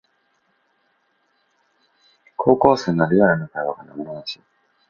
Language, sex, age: Japanese, male, 19-29